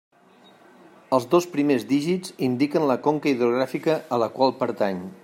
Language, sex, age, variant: Catalan, male, 50-59, Central